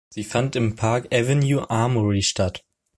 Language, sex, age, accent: German, male, under 19, Deutschland Deutsch